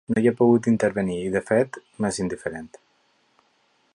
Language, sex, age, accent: Catalan, male, 40-49, valencià